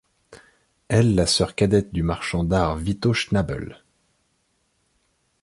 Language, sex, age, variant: French, male, 30-39, Français de métropole